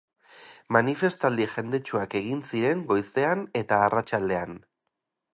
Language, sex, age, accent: Basque, male, 30-39, Erdialdekoa edo Nafarra (Gipuzkoa, Nafarroa)